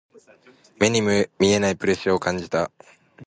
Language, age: Japanese, 19-29